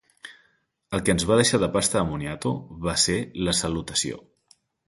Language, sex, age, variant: Catalan, male, 19-29, Central